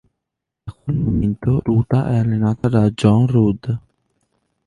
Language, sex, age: Italian, male, under 19